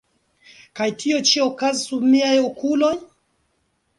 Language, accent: Esperanto, Internacia